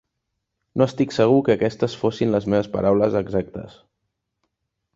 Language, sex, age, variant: Catalan, male, 19-29, Central